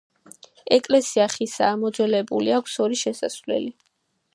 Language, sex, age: Georgian, female, 19-29